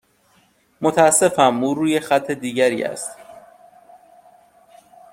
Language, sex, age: Persian, male, 19-29